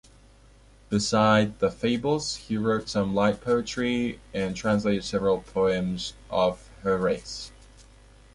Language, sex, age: English, male, 19-29